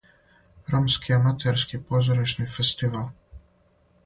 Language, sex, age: Serbian, male, 19-29